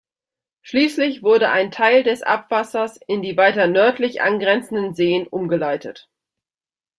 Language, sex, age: German, female, 30-39